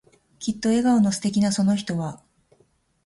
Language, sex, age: Japanese, female, 40-49